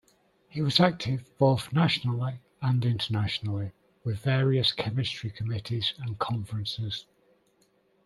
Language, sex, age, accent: English, male, 50-59, England English